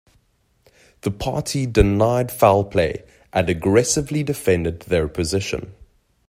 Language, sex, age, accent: English, male, 30-39, Southern African (South Africa, Zimbabwe, Namibia)